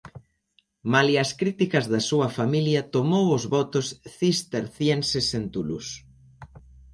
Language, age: Galician, 19-29